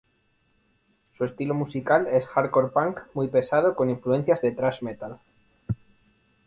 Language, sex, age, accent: Spanish, male, 19-29, España: Norte peninsular (Asturias, Castilla y León, Cantabria, País Vasco, Navarra, Aragón, La Rioja, Guadalajara, Cuenca)